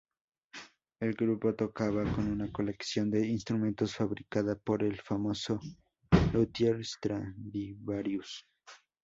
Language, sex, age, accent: Spanish, male, under 19, México